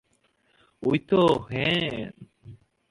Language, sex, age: Bengali, male, 19-29